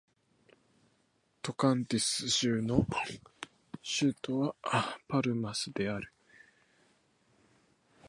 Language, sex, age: Japanese, male, 19-29